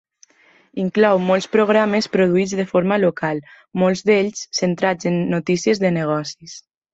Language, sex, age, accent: Catalan, female, 19-29, valencià